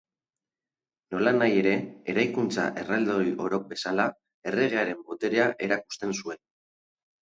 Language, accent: Basque, Mendebalekoa (Araba, Bizkaia, Gipuzkoako mendebaleko herri batzuk)